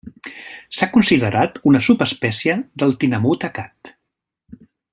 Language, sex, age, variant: Catalan, male, 40-49, Central